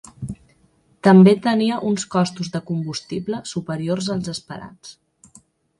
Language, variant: Catalan, Central